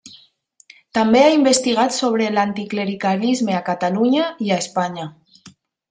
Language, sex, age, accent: Catalan, female, 30-39, valencià